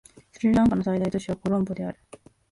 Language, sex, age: Japanese, female, 19-29